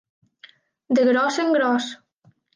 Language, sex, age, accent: Catalan, female, 19-29, valencià